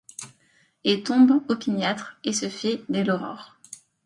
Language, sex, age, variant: French, female, 19-29, Français de métropole